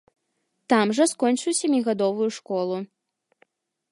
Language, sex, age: Belarusian, female, 19-29